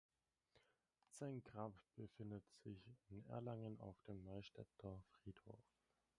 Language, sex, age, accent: German, male, 19-29, Deutschland Deutsch